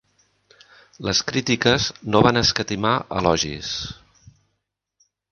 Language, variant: Catalan, Central